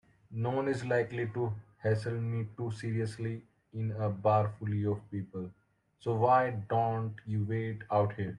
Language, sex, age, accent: English, male, 19-29, India and South Asia (India, Pakistan, Sri Lanka)